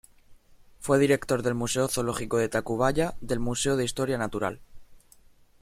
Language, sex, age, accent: Spanish, male, under 19, España: Sur peninsular (Andalucia, Extremadura, Murcia)